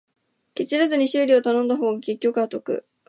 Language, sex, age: Japanese, female, 19-29